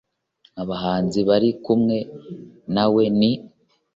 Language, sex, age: Kinyarwanda, male, under 19